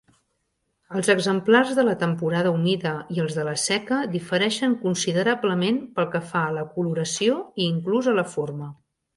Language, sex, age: Catalan, female, 40-49